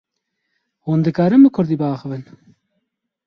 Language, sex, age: Kurdish, male, 30-39